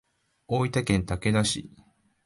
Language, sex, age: Japanese, male, 19-29